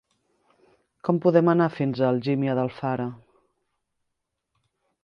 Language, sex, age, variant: Catalan, female, 30-39, Central